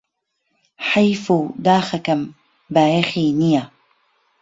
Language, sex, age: Central Kurdish, female, 30-39